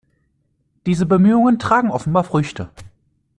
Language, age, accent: German, 19-29, Deutschland Deutsch